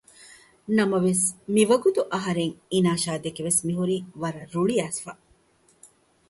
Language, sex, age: Divehi, female, 40-49